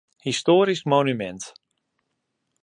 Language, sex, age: Western Frisian, male, 19-29